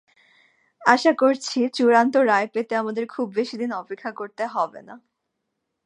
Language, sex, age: Bengali, female, 19-29